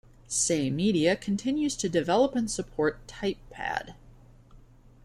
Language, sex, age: English, female, 19-29